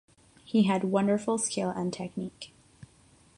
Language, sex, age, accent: English, female, 19-29, United States English; England English